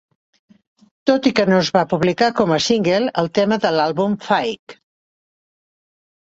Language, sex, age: Catalan, female, 60-69